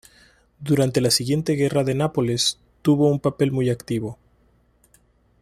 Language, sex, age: Spanish, male, 30-39